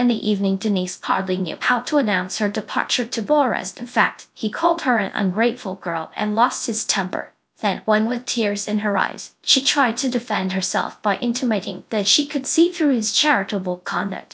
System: TTS, GradTTS